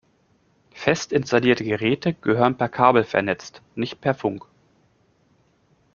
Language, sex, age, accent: German, male, 30-39, Deutschland Deutsch